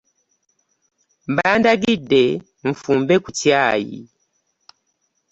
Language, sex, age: Ganda, female, 50-59